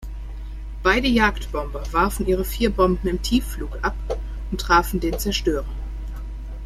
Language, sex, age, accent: German, female, 30-39, Deutschland Deutsch